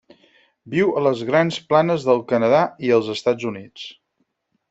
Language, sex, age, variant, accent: Catalan, male, 50-59, Central, central